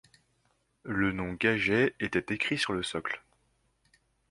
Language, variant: French, Français de métropole